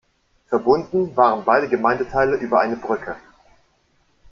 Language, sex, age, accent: German, male, 19-29, Deutschland Deutsch